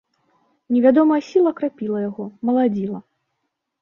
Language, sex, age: Belarusian, female, 19-29